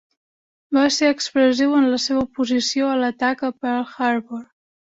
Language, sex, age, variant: Catalan, female, 19-29, Central